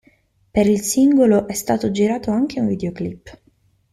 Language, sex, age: Italian, female, 19-29